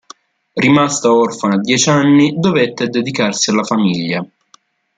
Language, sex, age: Italian, male, 19-29